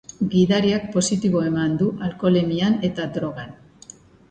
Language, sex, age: Basque, female, 50-59